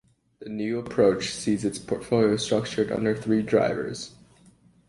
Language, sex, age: English, male, 19-29